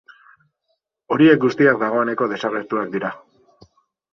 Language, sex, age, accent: Basque, male, 30-39, Mendebalekoa (Araba, Bizkaia, Gipuzkoako mendebaleko herri batzuk)